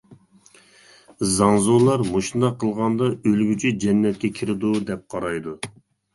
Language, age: Uyghur, 40-49